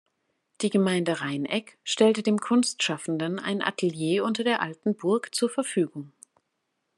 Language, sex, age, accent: German, female, 30-39, Deutschland Deutsch